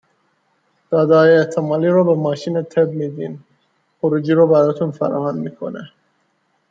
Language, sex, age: Persian, male, 19-29